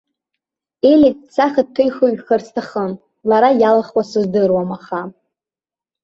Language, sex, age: Abkhazian, female, under 19